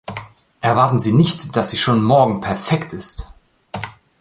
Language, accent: German, Deutschland Deutsch